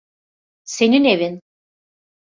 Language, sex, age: Turkish, female, 50-59